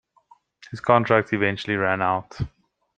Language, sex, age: English, male, 19-29